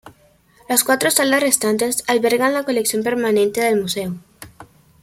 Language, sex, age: Spanish, female, 19-29